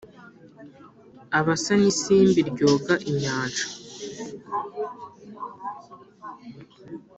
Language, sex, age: Kinyarwanda, male, under 19